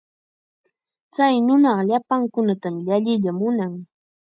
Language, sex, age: Chiquián Ancash Quechua, female, 19-29